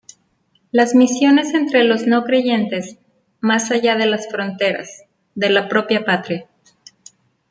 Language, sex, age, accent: Spanish, female, 40-49, México